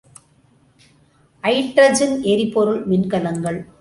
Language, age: Tamil, 50-59